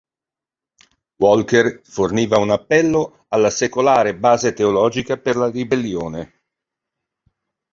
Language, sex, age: Italian, male, 60-69